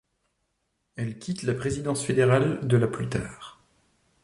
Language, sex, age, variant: French, male, 30-39, Français de métropole